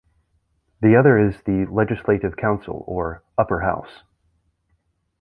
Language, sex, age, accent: English, male, 30-39, United States English